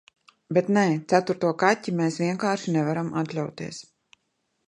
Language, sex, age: Latvian, female, 30-39